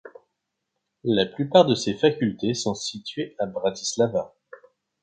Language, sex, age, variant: French, male, 40-49, Français de métropole